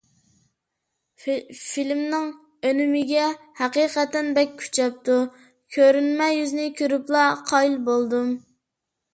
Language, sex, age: Uyghur, male, under 19